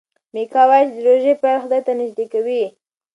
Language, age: Pashto, 19-29